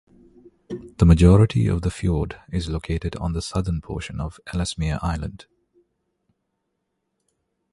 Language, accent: English, India and South Asia (India, Pakistan, Sri Lanka)